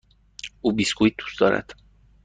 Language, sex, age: Persian, male, 19-29